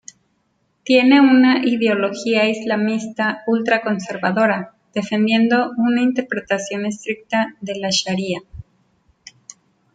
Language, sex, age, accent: Spanish, female, 40-49, México